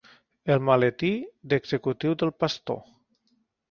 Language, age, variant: Catalan, 30-39, Nord-Occidental